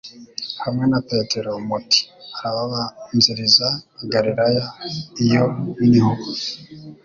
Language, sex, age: Kinyarwanda, male, 19-29